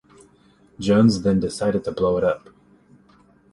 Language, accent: English, United States English